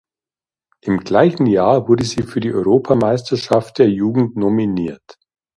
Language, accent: German, Deutschland Deutsch